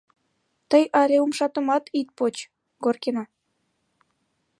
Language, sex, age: Mari, female, 19-29